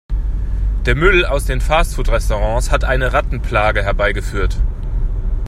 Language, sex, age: German, male, 30-39